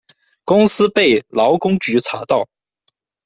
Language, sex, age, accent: Chinese, male, under 19, 出生地：四川省